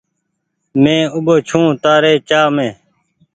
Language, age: Goaria, 19-29